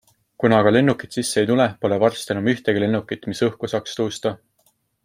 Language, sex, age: Estonian, male, 19-29